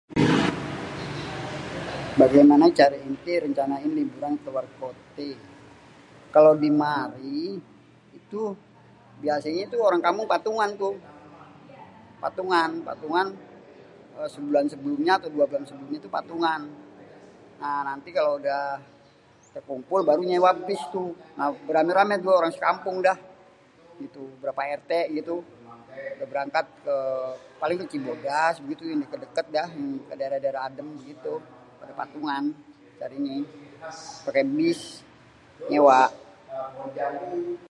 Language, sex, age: Betawi, male, 40-49